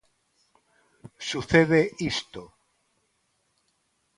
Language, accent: Galician, Neofalante